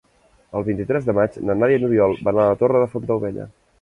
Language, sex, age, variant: Catalan, male, 19-29, Central